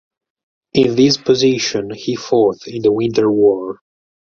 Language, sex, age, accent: English, male, 19-29, Italian